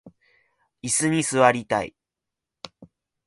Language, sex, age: Japanese, male, 19-29